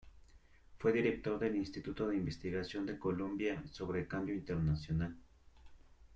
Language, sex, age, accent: Spanish, male, 30-39, México